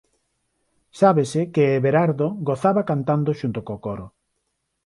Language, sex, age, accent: Galician, male, 50-59, Neofalante